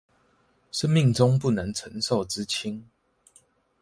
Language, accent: Chinese, 出生地：新北市